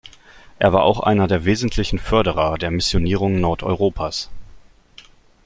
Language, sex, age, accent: German, male, 19-29, Deutschland Deutsch